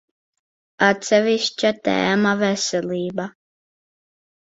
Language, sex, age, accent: Latvian, female, 50-59, Riga